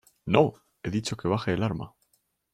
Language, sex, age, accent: Spanish, male, 19-29, España: Centro-Sur peninsular (Madrid, Toledo, Castilla-La Mancha)